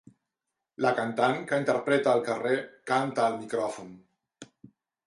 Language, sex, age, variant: Catalan, male, 50-59, Central